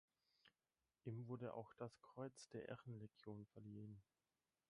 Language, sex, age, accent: German, male, 19-29, Deutschland Deutsch